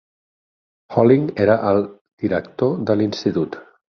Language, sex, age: Catalan, male, 40-49